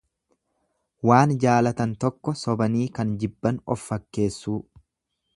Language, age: Oromo, 30-39